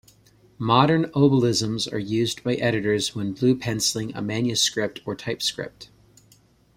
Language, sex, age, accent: English, male, 40-49, United States English